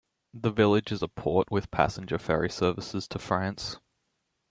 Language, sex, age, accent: English, male, under 19, Australian English